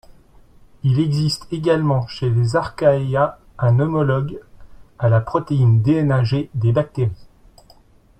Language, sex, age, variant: French, male, 40-49, Français de métropole